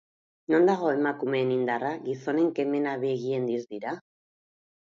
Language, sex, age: Basque, female, 40-49